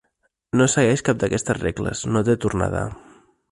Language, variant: Catalan, Central